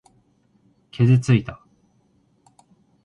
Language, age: Japanese, 19-29